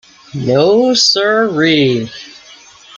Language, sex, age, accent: English, female, 60-69, United States English